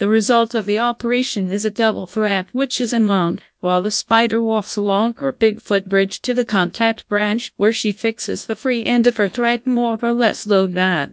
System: TTS, GlowTTS